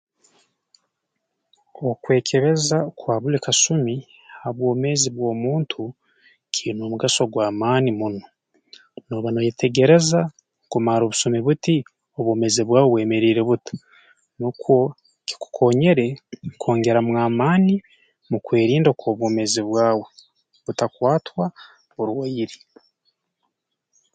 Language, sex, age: Tooro, male, 19-29